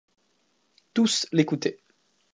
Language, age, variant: French, 19-29, Français de métropole